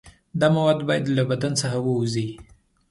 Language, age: Pashto, 19-29